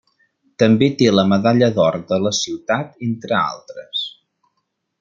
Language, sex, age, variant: Catalan, male, 30-39, Central